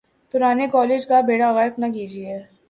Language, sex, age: Urdu, female, 19-29